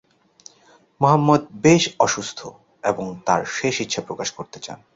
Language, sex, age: Bengali, male, 30-39